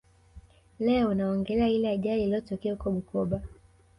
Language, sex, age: Swahili, female, 19-29